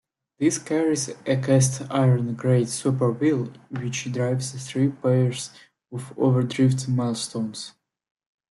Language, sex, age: English, male, 19-29